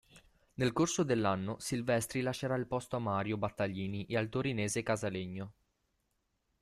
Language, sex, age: Italian, male, under 19